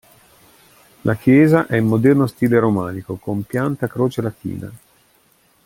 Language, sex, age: Italian, male, 50-59